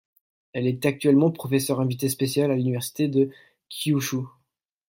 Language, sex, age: French, male, 19-29